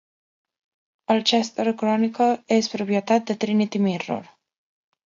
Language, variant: Catalan, Central